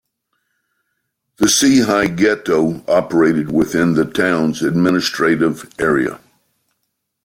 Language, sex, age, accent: English, male, 60-69, United States English